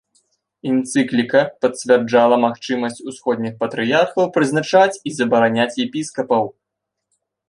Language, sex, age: Belarusian, male, 19-29